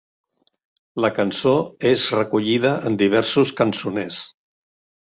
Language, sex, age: Catalan, male, 60-69